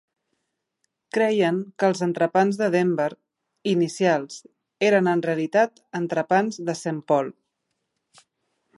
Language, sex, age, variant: Catalan, female, 30-39, Central